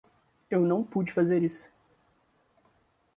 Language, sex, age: Portuguese, male, 19-29